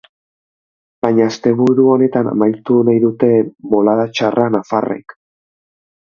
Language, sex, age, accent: Basque, male, 19-29, Erdialdekoa edo Nafarra (Gipuzkoa, Nafarroa)